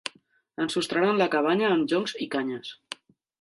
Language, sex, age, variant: Catalan, female, 30-39, Central